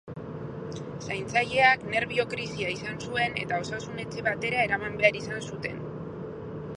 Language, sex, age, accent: Basque, female, 40-49, Mendebalekoa (Araba, Bizkaia, Gipuzkoako mendebaleko herri batzuk)